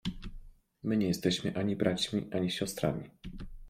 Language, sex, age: Polish, male, 19-29